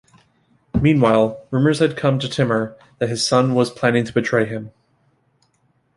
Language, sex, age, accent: English, male, 30-39, United States English